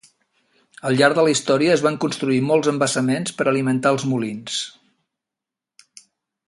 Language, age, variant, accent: Catalan, 60-69, Central, central